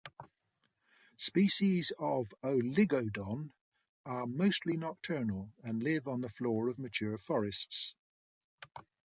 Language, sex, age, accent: English, male, 70-79, England English